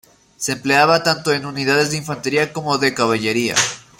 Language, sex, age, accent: Spanish, male, 19-29, Andino-Pacífico: Colombia, Perú, Ecuador, oeste de Bolivia y Venezuela andina